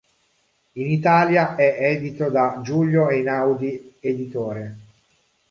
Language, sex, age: Italian, male, 40-49